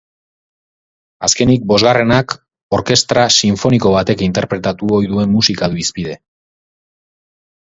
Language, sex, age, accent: Basque, male, 30-39, Erdialdekoa edo Nafarra (Gipuzkoa, Nafarroa)